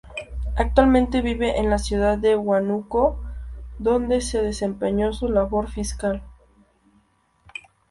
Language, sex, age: Spanish, female, under 19